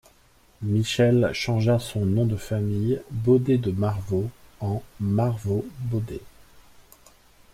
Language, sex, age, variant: French, male, 40-49, Français de métropole